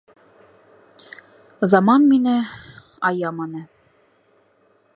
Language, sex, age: Bashkir, female, 19-29